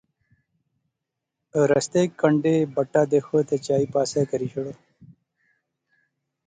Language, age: Pahari-Potwari, 30-39